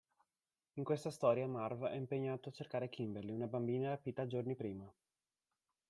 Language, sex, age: Italian, male, 30-39